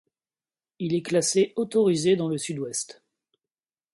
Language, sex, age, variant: French, male, 40-49, Français de métropole